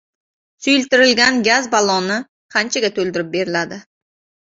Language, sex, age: Uzbek, female, 30-39